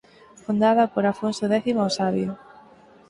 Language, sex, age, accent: Galician, female, 19-29, Central (gheada)